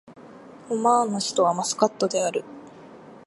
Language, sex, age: Japanese, female, 19-29